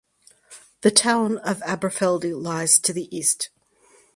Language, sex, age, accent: English, female, 60-69, United States English